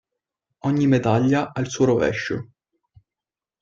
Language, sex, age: Italian, male, 19-29